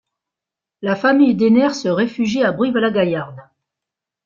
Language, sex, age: French, female, 60-69